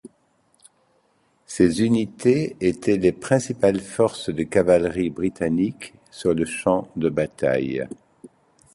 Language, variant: French, Français de métropole